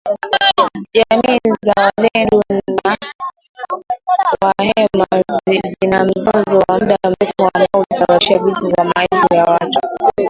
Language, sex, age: Swahili, female, 19-29